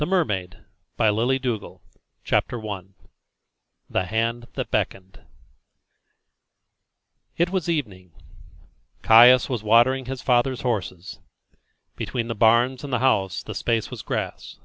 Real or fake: real